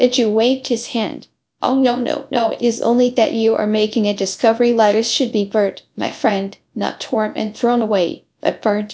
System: TTS, GradTTS